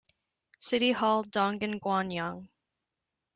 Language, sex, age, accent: English, female, 19-29, Canadian English